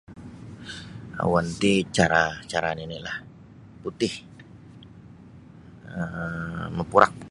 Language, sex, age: Sabah Bisaya, male, 19-29